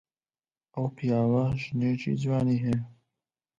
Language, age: Central Kurdish, 19-29